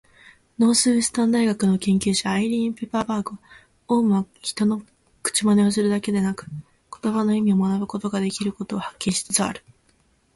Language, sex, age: Japanese, female, 19-29